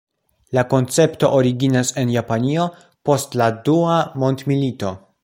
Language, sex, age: Esperanto, male, 19-29